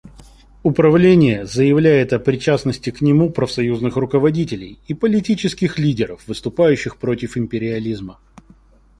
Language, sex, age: Russian, male, 19-29